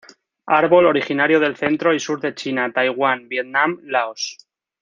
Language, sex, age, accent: Spanish, male, 19-29, España: Norte peninsular (Asturias, Castilla y León, Cantabria, País Vasco, Navarra, Aragón, La Rioja, Guadalajara, Cuenca)